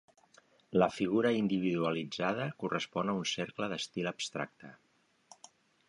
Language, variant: Catalan, Central